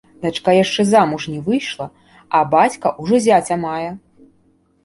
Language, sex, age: Belarusian, female, 30-39